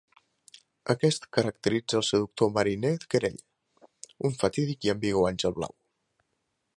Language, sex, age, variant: Catalan, male, 19-29, Nord-Occidental